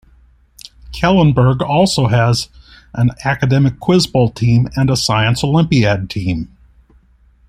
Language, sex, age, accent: English, male, 40-49, United States English